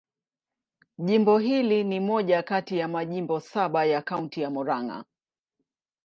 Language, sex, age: Swahili, female, 50-59